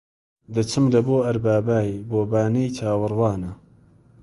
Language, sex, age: Central Kurdish, male, 30-39